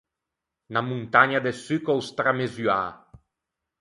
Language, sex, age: Ligurian, male, 30-39